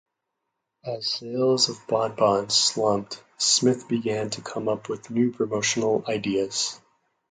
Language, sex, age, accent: English, male, 30-39, United States English